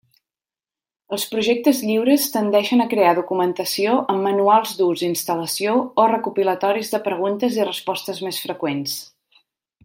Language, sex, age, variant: Catalan, female, 40-49, Central